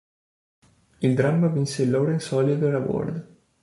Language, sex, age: Italian, male, 19-29